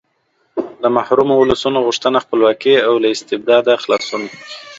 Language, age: Pashto, 30-39